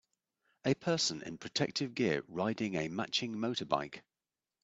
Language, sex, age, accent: English, male, 50-59, England English